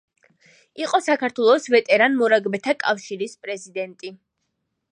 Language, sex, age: Georgian, female, 19-29